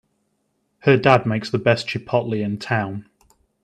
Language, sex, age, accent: English, male, 30-39, England English